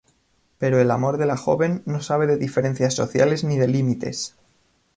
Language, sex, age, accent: Spanish, male, 19-29, España: Centro-Sur peninsular (Madrid, Toledo, Castilla-La Mancha)